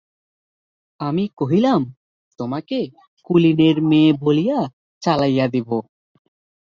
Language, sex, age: Bengali, male, 19-29